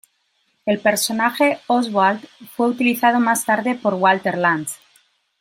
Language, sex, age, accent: Spanish, female, 40-49, España: Norte peninsular (Asturias, Castilla y León, Cantabria, País Vasco, Navarra, Aragón, La Rioja, Guadalajara, Cuenca)